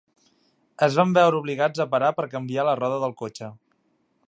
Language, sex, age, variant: Catalan, male, 30-39, Central